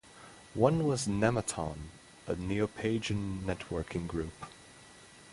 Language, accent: English, United States English; England English